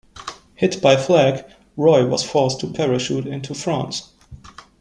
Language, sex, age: English, male, 19-29